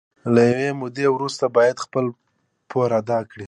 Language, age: Pashto, 19-29